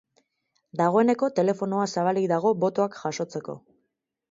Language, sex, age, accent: Basque, female, 19-29, Mendebalekoa (Araba, Bizkaia, Gipuzkoako mendebaleko herri batzuk)